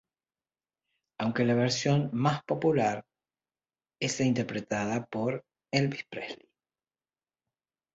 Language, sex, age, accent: Spanish, male, 40-49, Rioplatense: Argentina, Uruguay, este de Bolivia, Paraguay